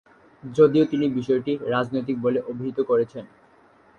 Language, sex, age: Bengali, male, under 19